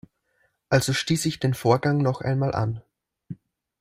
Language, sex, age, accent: German, male, 30-39, Österreichisches Deutsch